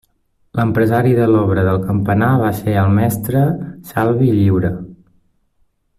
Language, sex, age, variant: Catalan, male, 19-29, Nord-Occidental